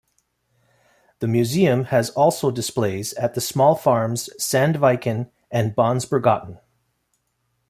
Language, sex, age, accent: English, male, 40-49, Canadian English